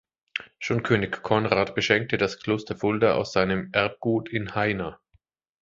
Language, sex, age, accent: German, male, 30-39, Deutschland Deutsch